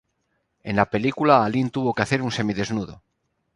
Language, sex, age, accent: Spanish, male, 30-39, España: Norte peninsular (Asturias, Castilla y León, Cantabria, País Vasco, Navarra, Aragón, La Rioja, Guadalajara, Cuenca)